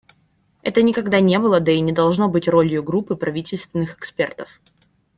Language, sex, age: Russian, female, 19-29